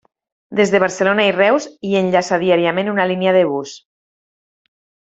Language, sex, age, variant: Catalan, female, 30-39, Nord-Occidental